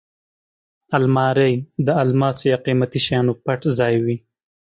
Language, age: Pashto, 19-29